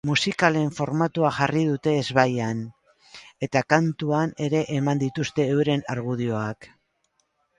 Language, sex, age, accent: Basque, female, 60-69, Mendebalekoa (Araba, Bizkaia, Gipuzkoako mendebaleko herri batzuk)